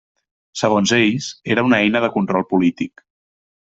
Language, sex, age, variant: Catalan, male, 30-39, Central